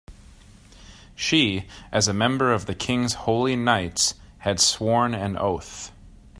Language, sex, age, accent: English, male, 30-39, United States English